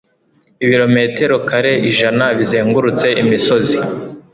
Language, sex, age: Kinyarwanda, male, 19-29